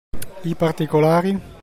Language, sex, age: Italian, male, 40-49